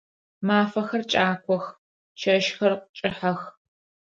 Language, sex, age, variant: Adyghe, female, 19-29, Адыгабзэ (Кирил, пстэумэ зэдыряе)